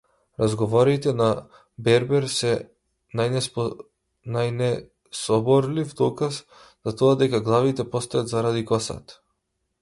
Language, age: Macedonian, 19-29